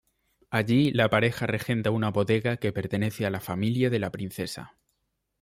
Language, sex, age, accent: Spanish, male, under 19, España: Norte peninsular (Asturias, Castilla y León, Cantabria, País Vasco, Navarra, Aragón, La Rioja, Guadalajara, Cuenca)